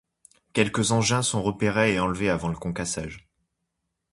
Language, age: French, 19-29